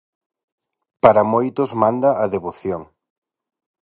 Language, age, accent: Galician, 30-39, Oriental (común en zona oriental)